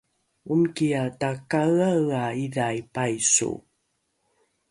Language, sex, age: Rukai, female, 40-49